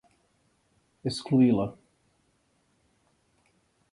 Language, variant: Portuguese, Portuguese (Brasil)